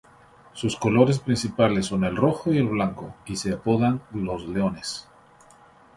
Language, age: Spanish, 50-59